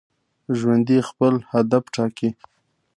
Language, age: Pashto, 19-29